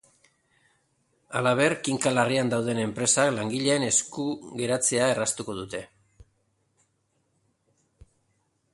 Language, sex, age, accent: Basque, male, 50-59, Erdialdekoa edo Nafarra (Gipuzkoa, Nafarroa)